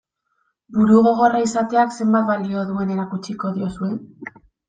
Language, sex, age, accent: Basque, female, 19-29, Mendebalekoa (Araba, Bizkaia, Gipuzkoako mendebaleko herri batzuk)